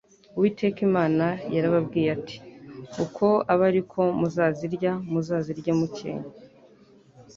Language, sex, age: Kinyarwanda, female, 19-29